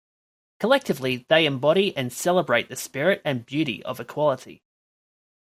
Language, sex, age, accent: English, male, 19-29, Australian English